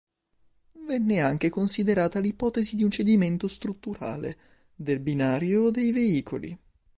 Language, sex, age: Italian, male, 19-29